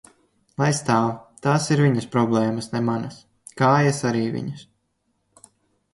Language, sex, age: Latvian, male, 19-29